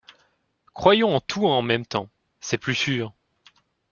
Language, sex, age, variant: French, male, 19-29, Français de métropole